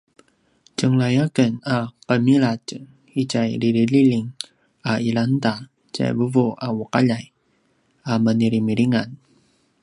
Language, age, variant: Paiwan, 30-39, pinayuanan a kinaikacedasan (東排灣語)